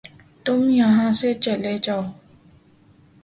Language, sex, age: Urdu, female, 19-29